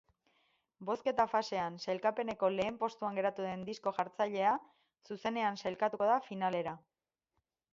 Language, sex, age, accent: Basque, female, 30-39, Erdialdekoa edo Nafarra (Gipuzkoa, Nafarroa)